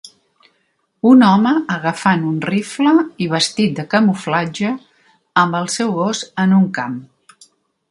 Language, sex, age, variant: Catalan, female, 60-69, Central